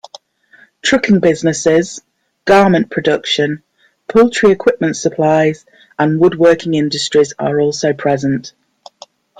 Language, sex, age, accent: English, female, 40-49, England English